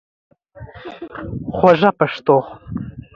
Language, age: Pashto, under 19